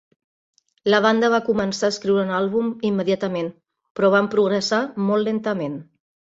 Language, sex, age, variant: Catalan, female, 50-59, Central